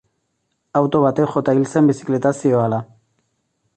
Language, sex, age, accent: Basque, male, 40-49, Erdialdekoa edo Nafarra (Gipuzkoa, Nafarroa)